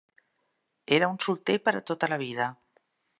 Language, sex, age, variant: Catalan, female, 50-59, Central